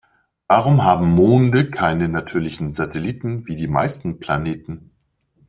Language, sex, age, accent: German, male, 40-49, Deutschland Deutsch